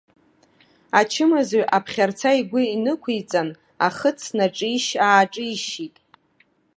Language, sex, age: Abkhazian, female, 30-39